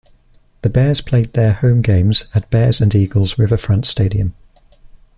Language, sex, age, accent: English, male, 19-29, England English